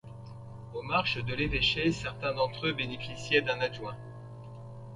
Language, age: French, 60-69